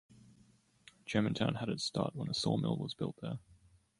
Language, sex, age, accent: English, male, 19-29, Australian English